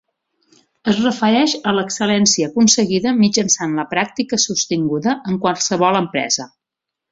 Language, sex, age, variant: Catalan, male, 40-49, Central